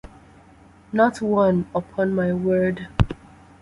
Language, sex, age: English, female, 30-39